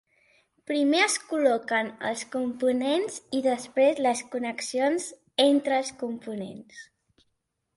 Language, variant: Catalan, Central